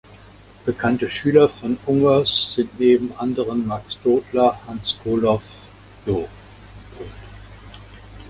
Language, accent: German, Deutschland Deutsch